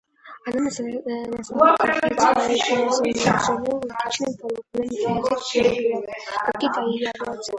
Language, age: Russian, under 19